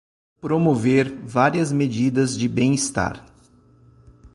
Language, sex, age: Portuguese, male, 40-49